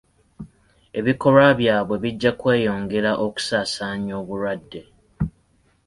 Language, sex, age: Ganda, male, 19-29